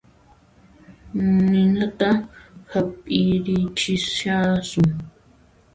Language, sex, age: Puno Quechua, female, 19-29